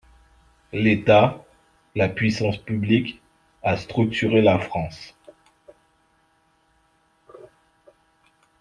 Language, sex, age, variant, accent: French, male, 40-49, Français des départements et régions d'outre-mer, Français de Guadeloupe